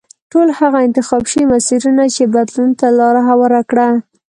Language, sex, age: Pashto, female, 19-29